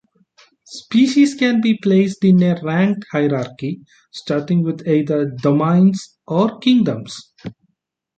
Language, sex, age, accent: English, male, 30-39, India and South Asia (India, Pakistan, Sri Lanka)